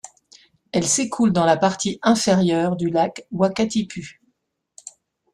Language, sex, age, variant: French, female, 50-59, Français de métropole